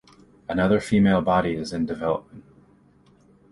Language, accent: English, United States English